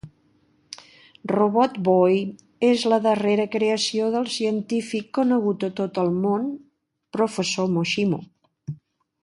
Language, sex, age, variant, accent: Catalan, female, 60-69, Balear, balear; central